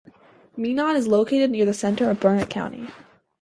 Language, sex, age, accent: English, female, under 19, United States English